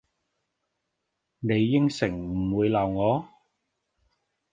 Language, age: Cantonese, 30-39